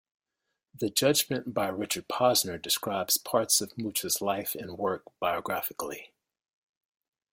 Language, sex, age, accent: English, male, 50-59, United States English